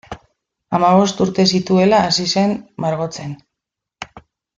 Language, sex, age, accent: Basque, female, 40-49, Mendebalekoa (Araba, Bizkaia, Gipuzkoako mendebaleko herri batzuk)